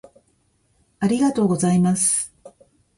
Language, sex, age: Japanese, female, 50-59